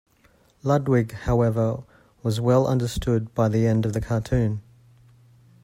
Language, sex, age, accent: English, male, 30-39, Australian English